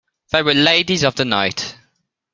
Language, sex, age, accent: English, male, under 19, England English